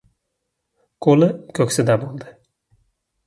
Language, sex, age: Uzbek, male, 19-29